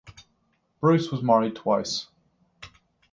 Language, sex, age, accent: English, male, 30-39, Northern Irish